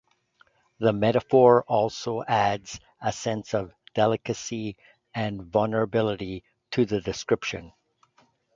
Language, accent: English, Canadian English